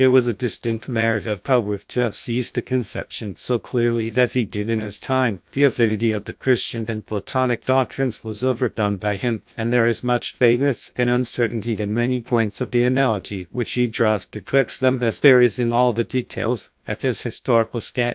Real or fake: fake